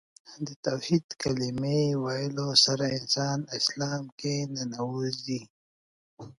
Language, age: Pashto, 19-29